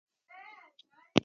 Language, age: Ushojo, under 19